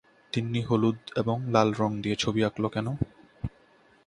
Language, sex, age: Bengali, male, 19-29